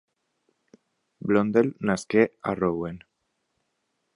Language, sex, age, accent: Catalan, male, 19-29, valencià